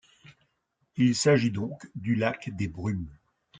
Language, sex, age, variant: French, male, 50-59, Français de métropole